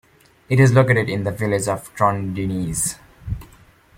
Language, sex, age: English, male, 19-29